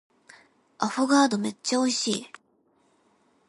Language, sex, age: Japanese, female, 19-29